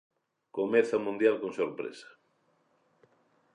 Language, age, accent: Galician, 60-69, Normativo (estándar)